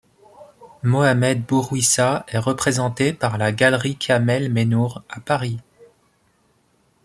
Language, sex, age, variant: French, male, 30-39, Français de métropole